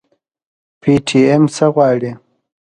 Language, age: Pashto, 19-29